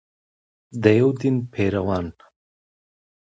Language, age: Pashto, 30-39